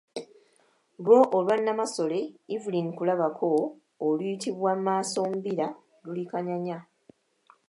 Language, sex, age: Ganda, female, 30-39